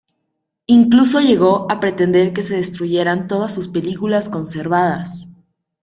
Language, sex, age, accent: Spanish, female, 19-29, México